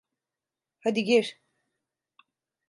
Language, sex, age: Turkish, female, 40-49